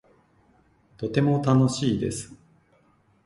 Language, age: Japanese, 50-59